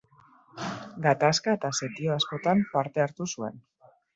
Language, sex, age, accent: Basque, female, 30-39, Mendebalekoa (Araba, Bizkaia, Gipuzkoako mendebaleko herri batzuk)